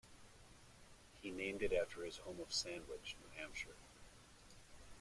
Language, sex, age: English, male, 40-49